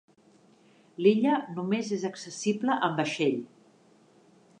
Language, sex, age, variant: Catalan, female, 50-59, Central